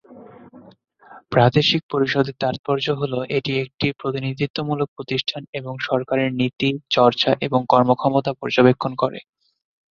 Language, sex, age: Bengali, male, 19-29